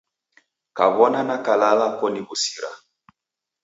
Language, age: Taita, 19-29